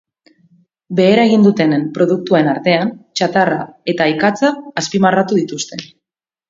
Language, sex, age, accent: Basque, female, 30-39, Mendebalekoa (Araba, Bizkaia, Gipuzkoako mendebaleko herri batzuk)